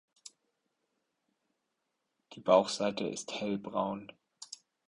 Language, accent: German, Deutschland Deutsch